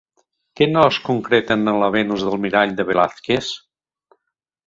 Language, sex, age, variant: Catalan, male, 60-69, Central